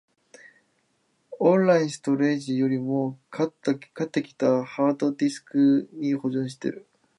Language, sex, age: Japanese, male, 19-29